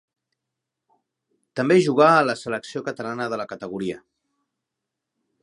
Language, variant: Catalan, Central